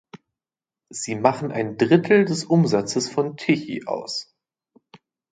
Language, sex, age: German, male, 30-39